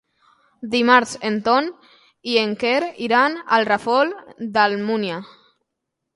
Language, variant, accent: Catalan, Valencià central, aprenent (recent, des del castellà)